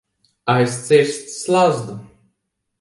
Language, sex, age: Latvian, male, 30-39